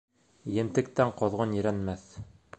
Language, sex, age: Bashkir, male, 30-39